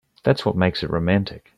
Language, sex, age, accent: English, male, under 19, New Zealand English